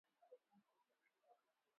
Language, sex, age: Swahili, male, 19-29